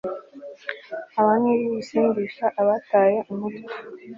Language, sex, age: Kinyarwanda, female, 19-29